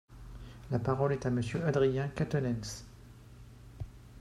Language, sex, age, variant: French, male, 40-49, Français de métropole